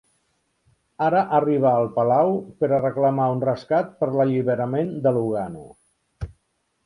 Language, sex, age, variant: Catalan, male, 50-59, Central